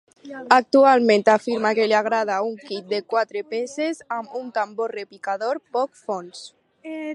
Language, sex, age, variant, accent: Catalan, female, under 19, Alacantí, valencià